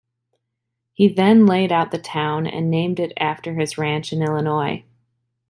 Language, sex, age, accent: English, female, 30-39, United States English